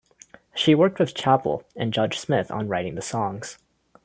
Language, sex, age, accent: English, male, under 19, United States English